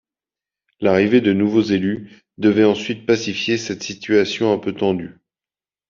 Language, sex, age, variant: French, male, 30-39, Français de métropole